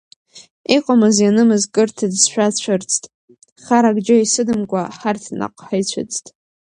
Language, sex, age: Abkhazian, female, under 19